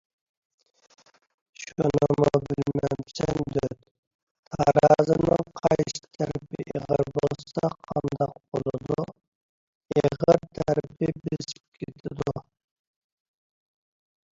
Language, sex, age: Uyghur, male, 30-39